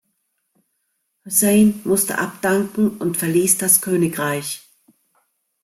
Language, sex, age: German, female, 50-59